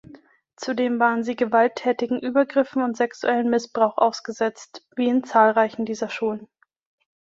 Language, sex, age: German, female, 19-29